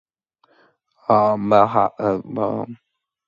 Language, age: Georgian, under 19